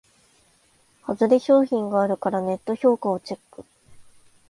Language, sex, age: Japanese, female, 19-29